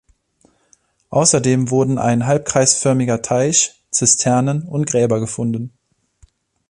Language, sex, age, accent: German, male, 30-39, Deutschland Deutsch